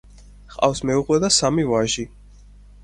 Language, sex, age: Georgian, male, 19-29